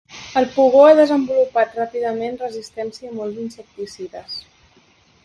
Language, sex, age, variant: Catalan, female, 19-29, Central